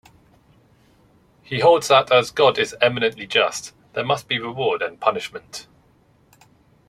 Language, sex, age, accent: English, male, 30-39, England English